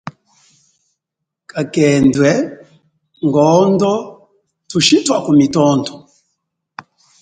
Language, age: Chokwe, 40-49